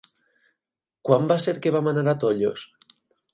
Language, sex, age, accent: Catalan, male, 30-39, valencià; valencià meridional